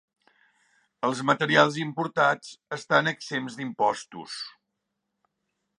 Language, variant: Catalan, Central